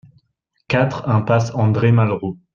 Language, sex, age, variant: French, male, 19-29, Français de métropole